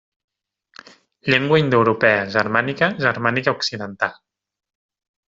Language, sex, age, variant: Catalan, male, 30-39, Central